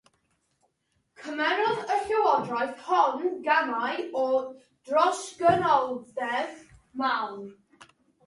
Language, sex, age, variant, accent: Welsh, female, 30-39, Mid Wales, Y Deyrnas Unedig Cymraeg